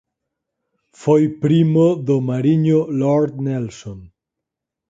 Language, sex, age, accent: Galician, male, 30-39, Normativo (estándar)